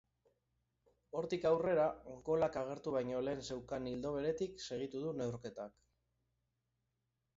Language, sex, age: Basque, male, 40-49